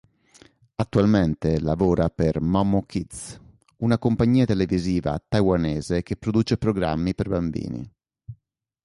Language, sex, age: Italian, male, 30-39